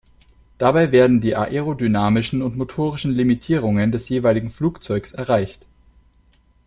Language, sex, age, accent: German, male, 19-29, Deutschland Deutsch